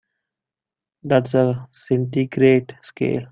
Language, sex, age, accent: English, male, 19-29, India and South Asia (India, Pakistan, Sri Lanka)